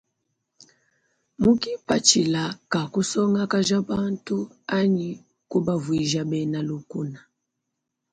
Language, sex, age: Luba-Lulua, female, 30-39